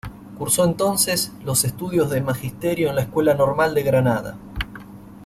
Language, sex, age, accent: Spanish, male, 40-49, Rioplatense: Argentina, Uruguay, este de Bolivia, Paraguay